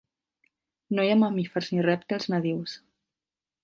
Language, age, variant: Catalan, 19-29, Central